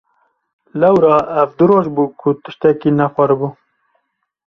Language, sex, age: Kurdish, male, 30-39